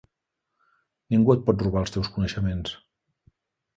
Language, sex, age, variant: Catalan, male, 40-49, Central